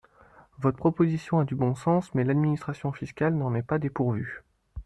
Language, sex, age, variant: French, male, 19-29, Français de métropole